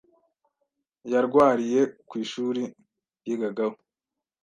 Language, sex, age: Kinyarwanda, male, 19-29